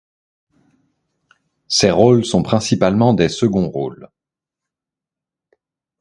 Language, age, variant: French, 30-39, Français de métropole